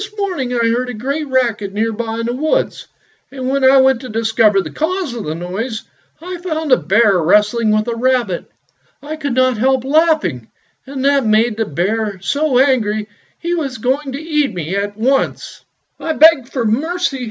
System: none